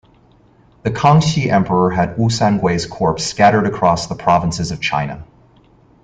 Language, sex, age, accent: English, male, 30-39, United States English